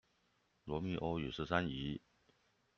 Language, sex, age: Chinese, male, 40-49